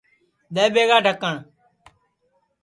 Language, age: Sansi, 19-29